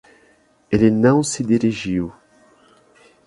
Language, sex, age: Portuguese, male, 19-29